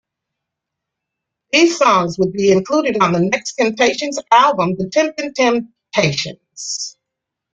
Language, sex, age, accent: English, female, 50-59, United States English